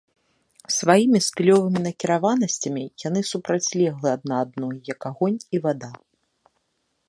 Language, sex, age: Belarusian, female, 30-39